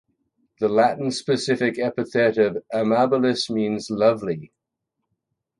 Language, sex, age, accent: English, male, 70-79, Canadian English